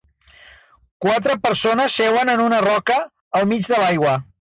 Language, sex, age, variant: Catalan, male, 60-69, Central